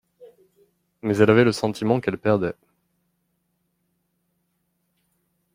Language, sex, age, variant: French, male, 30-39, Français de métropole